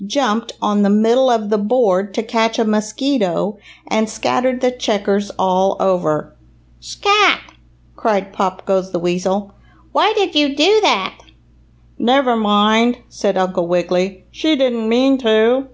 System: none